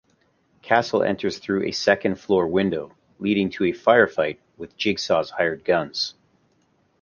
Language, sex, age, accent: English, male, 40-49, Canadian English